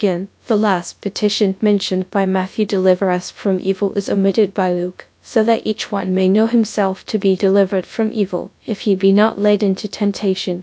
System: TTS, GradTTS